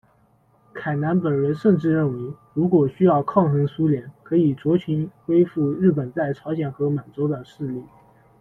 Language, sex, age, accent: Chinese, male, 19-29, 出生地：浙江省